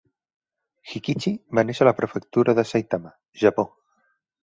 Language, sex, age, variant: Catalan, male, 30-39, Central